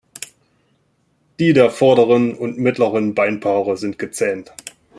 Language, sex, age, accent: German, male, 30-39, Deutschland Deutsch